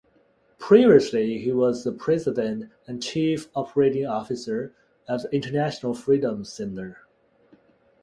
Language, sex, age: English, male, 30-39